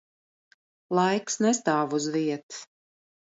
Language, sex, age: Latvian, female, 50-59